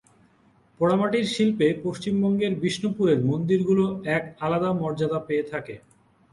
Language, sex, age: Bengali, male, 19-29